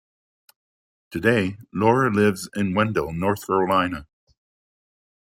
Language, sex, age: English, male, 60-69